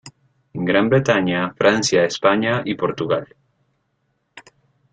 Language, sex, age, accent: Spanish, male, 19-29, Andino-Pacífico: Colombia, Perú, Ecuador, oeste de Bolivia y Venezuela andina